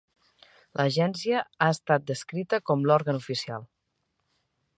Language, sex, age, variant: Catalan, female, 40-49, Central